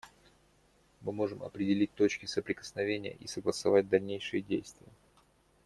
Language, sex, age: Russian, male, 30-39